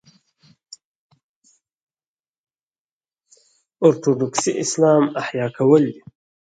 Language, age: Pashto, 19-29